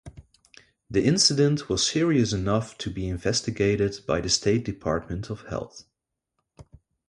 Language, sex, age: English, male, 30-39